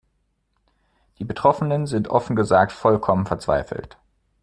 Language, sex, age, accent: German, male, 30-39, Deutschland Deutsch